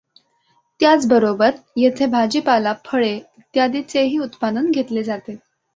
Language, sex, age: Marathi, female, under 19